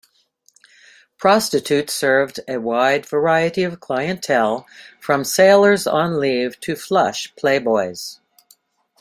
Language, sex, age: English, female, 60-69